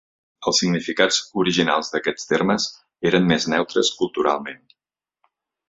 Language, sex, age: Catalan, male, 40-49